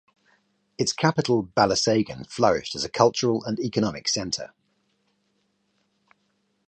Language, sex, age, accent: English, male, 40-49, England English